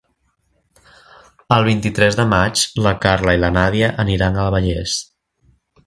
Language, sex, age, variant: Catalan, male, 19-29, Central